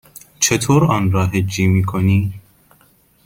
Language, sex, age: Persian, male, 19-29